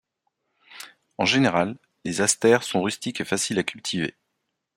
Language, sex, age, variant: French, male, 40-49, Français de métropole